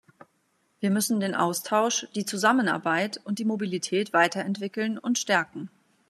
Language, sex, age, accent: German, female, 40-49, Deutschland Deutsch